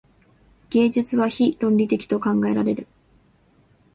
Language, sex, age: Japanese, female, 19-29